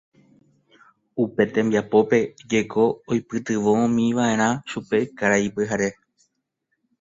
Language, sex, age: Guarani, male, 19-29